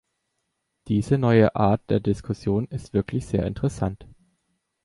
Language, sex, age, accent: German, male, 19-29, Deutschland Deutsch